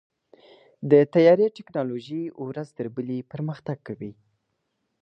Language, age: Pashto, 19-29